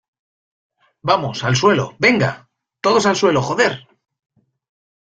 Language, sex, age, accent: Spanish, male, 30-39, España: Norte peninsular (Asturias, Castilla y León, Cantabria, País Vasco, Navarra, Aragón, La Rioja, Guadalajara, Cuenca)